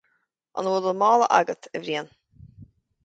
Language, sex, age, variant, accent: Irish, female, 30-39, Gaeilge Chonnacht, Cainteoir dúchais, Gaeltacht